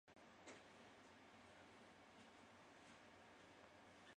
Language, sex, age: Japanese, male, 19-29